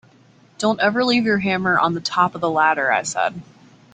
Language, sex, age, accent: English, female, 19-29, United States English